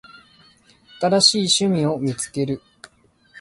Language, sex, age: Japanese, male, 30-39